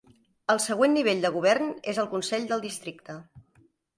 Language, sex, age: Catalan, female, 40-49